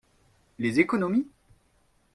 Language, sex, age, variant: French, male, 30-39, Français de métropole